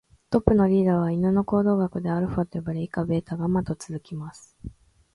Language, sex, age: Japanese, female, 19-29